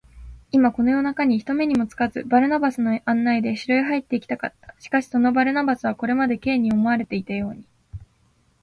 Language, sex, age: Japanese, female, 19-29